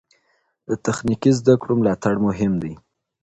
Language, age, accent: Pashto, 19-29, معیاري پښتو